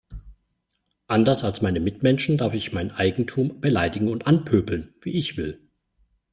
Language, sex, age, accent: German, male, 40-49, Deutschland Deutsch